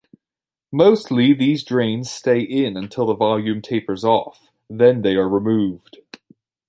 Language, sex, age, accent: English, male, 19-29, United States English